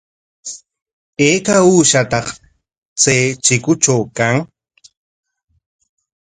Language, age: Corongo Ancash Quechua, 40-49